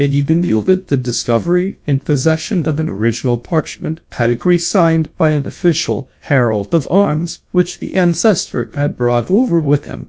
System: TTS, GlowTTS